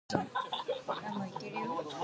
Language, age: Japanese, under 19